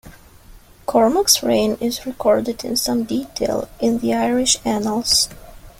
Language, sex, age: English, female, 19-29